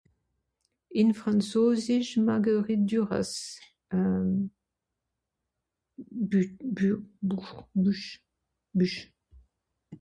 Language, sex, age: Swiss German, female, 60-69